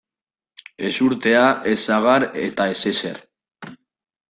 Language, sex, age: Basque, male, 19-29